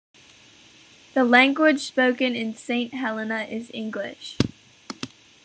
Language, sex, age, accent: English, female, under 19, United States English